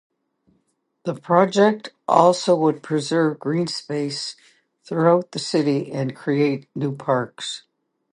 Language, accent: English, Canadian English